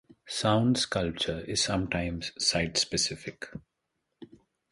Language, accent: English, India and South Asia (India, Pakistan, Sri Lanka)